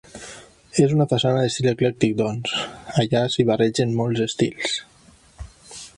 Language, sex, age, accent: Catalan, male, 40-49, valencià